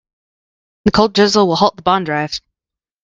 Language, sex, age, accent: English, female, 19-29, United States English